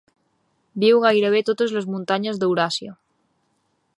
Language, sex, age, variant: Catalan, female, 19-29, Balear